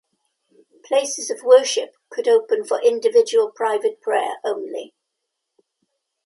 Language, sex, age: English, female, 70-79